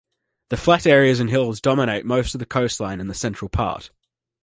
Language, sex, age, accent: English, male, 19-29, Australian English